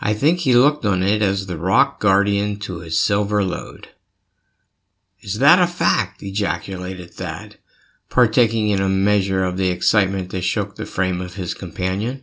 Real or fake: real